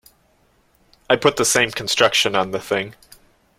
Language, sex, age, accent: English, male, 19-29, United States English